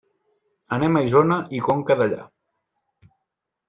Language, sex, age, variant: Catalan, male, 30-39, Central